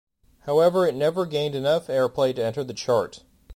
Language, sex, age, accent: English, male, 30-39, United States English